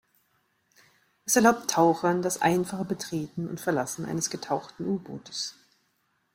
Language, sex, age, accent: German, female, 40-49, Deutschland Deutsch